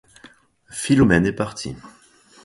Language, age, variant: French, 30-39, Français de métropole